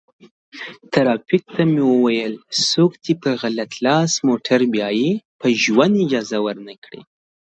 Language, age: Pashto, under 19